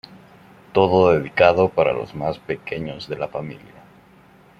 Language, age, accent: Spanish, 19-29, América central